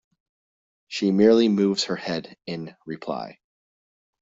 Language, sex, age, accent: English, male, 30-39, United States English